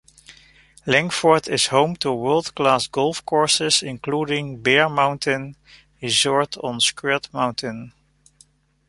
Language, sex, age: English, male, 50-59